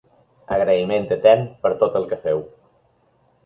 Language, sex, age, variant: Catalan, male, 50-59, Balear